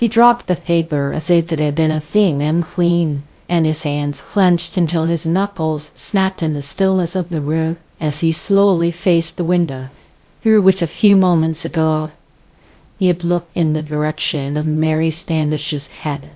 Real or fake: fake